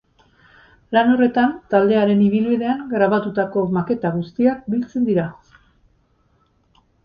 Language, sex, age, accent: Basque, female, 50-59, Erdialdekoa edo Nafarra (Gipuzkoa, Nafarroa)